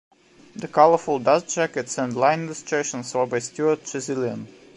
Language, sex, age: English, male, 19-29